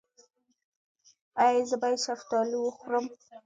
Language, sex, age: Pashto, female, 19-29